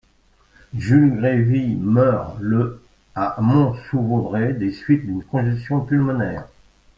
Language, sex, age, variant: French, male, 60-69, Français de métropole